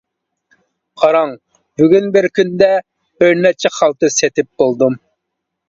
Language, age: Uyghur, 19-29